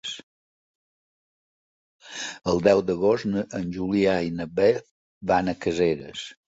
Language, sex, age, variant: Catalan, male, 60-69, Balear